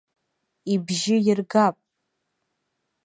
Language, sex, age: Abkhazian, female, under 19